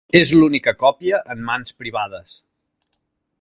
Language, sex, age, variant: Catalan, male, 50-59, Central